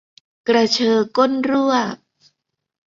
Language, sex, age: Thai, female, 50-59